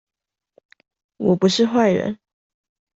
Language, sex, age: Chinese, female, under 19